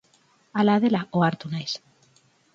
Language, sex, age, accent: Basque, female, 30-39, Mendebalekoa (Araba, Bizkaia, Gipuzkoako mendebaleko herri batzuk)